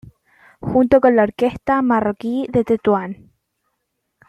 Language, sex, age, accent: Spanish, female, under 19, Chileno: Chile, Cuyo